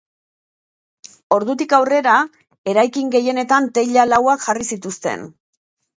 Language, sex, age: Basque, female, 50-59